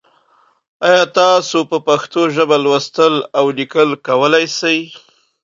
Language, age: Pashto, 30-39